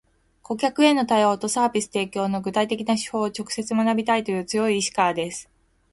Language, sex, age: Japanese, female, 40-49